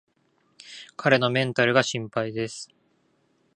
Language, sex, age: Japanese, male, 19-29